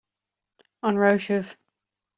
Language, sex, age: Irish, female, 19-29